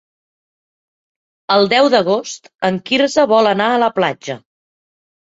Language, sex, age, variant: Catalan, female, 40-49, Central